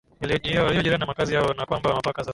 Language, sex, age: Swahili, male, 19-29